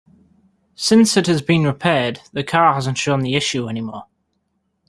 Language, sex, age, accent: English, male, 19-29, England English